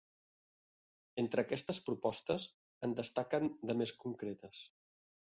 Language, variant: Catalan, Central